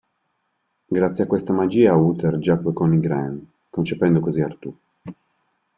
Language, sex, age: Italian, male, 40-49